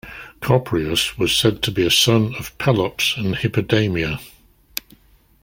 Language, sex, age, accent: English, male, 60-69, England English